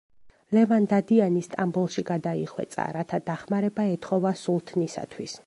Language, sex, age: Georgian, female, 19-29